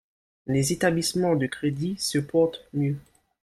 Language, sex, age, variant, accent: French, male, 19-29, Français des départements et régions d'outre-mer, Français de La Réunion